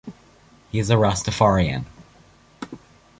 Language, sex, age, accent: English, male, under 19, Canadian English